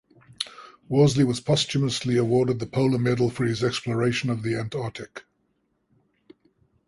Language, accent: English, Southern African (South Africa, Zimbabwe, Namibia)